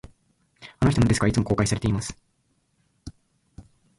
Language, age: Japanese, 19-29